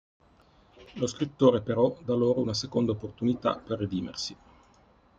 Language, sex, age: Italian, male, 50-59